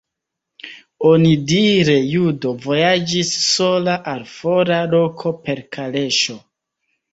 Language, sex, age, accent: Esperanto, male, 30-39, Internacia